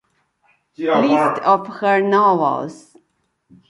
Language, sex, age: English, female, 50-59